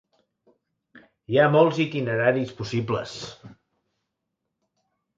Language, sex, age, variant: Catalan, male, 60-69, Central